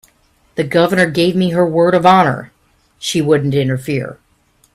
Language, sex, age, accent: English, female, 50-59, United States English